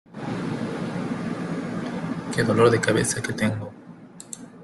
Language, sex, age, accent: Spanish, male, 19-29, Andino-Pacífico: Colombia, Perú, Ecuador, oeste de Bolivia y Venezuela andina